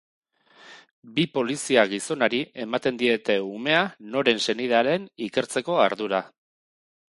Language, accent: Basque, Erdialdekoa edo Nafarra (Gipuzkoa, Nafarroa)